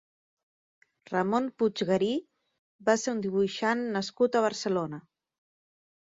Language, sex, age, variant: Catalan, female, 30-39, Nord-Occidental